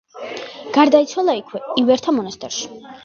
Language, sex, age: Georgian, female, under 19